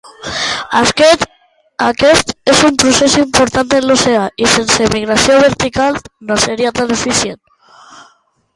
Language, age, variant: Catalan, under 19, Central